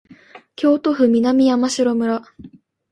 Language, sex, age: Japanese, female, 19-29